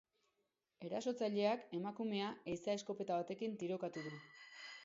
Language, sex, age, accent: Basque, female, 40-49, Erdialdekoa edo Nafarra (Gipuzkoa, Nafarroa)